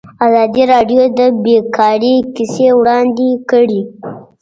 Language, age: Pashto, 40-49